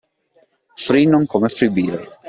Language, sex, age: Italian, male, 19-29